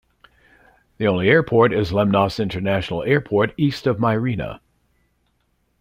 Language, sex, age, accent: English, male, 60-69, United States English